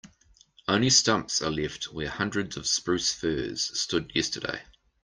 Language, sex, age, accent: English, male, 40-49, New Zealand English